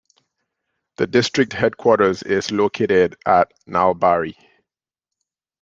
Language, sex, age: English, male, 30-39